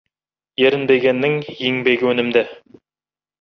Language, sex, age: Kazakh, male, 19-29